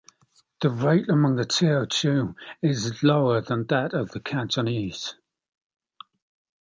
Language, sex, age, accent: English, male, 40-49, England English